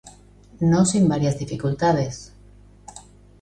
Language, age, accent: Spanish, 40-49, España: Centro-Sur peninsular (Madrid, Toledo, Castilla-La Mancha)